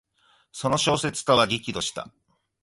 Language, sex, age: Japanese, male, 40-49